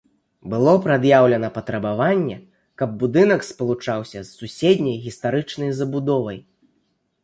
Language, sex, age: Belarusian, male, 19-29